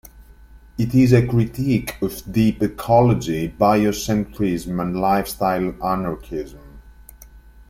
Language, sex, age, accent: English, male, 30-39, England English